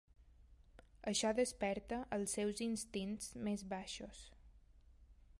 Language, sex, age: Catalan, female, 19-29